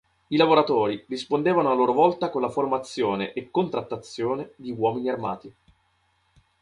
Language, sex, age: Italian, male, 19-29